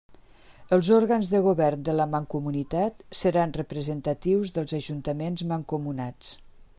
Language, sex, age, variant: Catalan, female, 60-69, Nord-Occidental